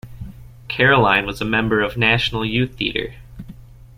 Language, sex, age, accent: English, male, 19-29, United States English